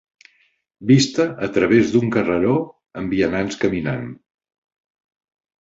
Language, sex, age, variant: Catalan, male, 60-69, Central